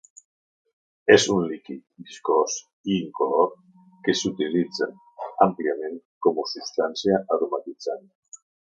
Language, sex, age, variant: Catalan, male, 70-79, Central